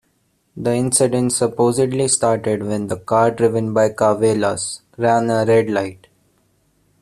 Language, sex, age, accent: English, male, 19-29, India and South Asia (India, Pakistan, Sri Lanka)